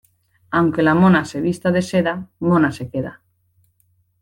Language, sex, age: Spanish, female, 30-39